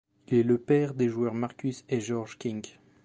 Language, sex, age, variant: French, male, 19-29, Français de métropole